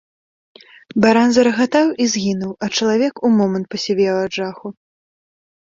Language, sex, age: Belarusian, male, under 19